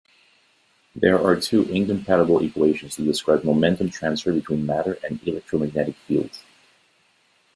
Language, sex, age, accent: English, male, 40-49, Canadian English